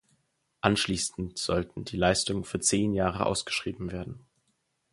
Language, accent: German, Deutschland Deutsch